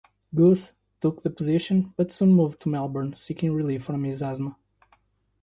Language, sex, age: English, male, 30-39